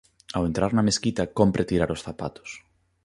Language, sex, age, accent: Galician, male, 30-39, Normativo (estándar)